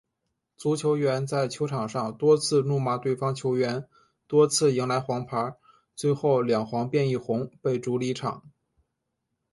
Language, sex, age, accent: Chinese, male, 19-29, 出生地：天津市